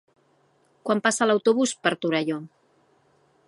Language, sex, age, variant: Catalan, female, 50-59, Central